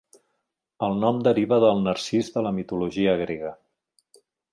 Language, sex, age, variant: Catalan, male, 40-49, Central